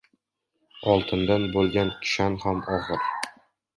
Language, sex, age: Uzbek, male, 19-29